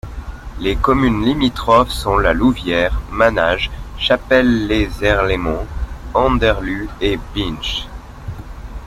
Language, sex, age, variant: French, male, 30-39, Français de métropole